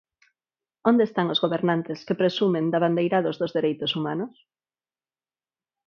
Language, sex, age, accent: Galician, female, 30-39, Neofalante